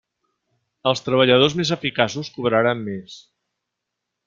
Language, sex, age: Catalan, male, 40-49